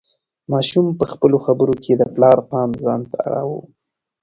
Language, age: Pashto, 19-29